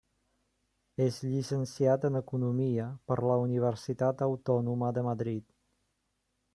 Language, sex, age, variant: Catalan, male, 30-39, Central